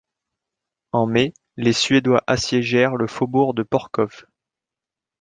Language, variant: French, Français de métropole